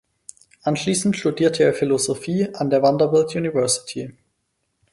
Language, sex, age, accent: German, male, under 19, Deutschland Deutsch